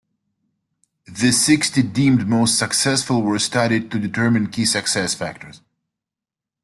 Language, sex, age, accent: English, male, 30-39, United States English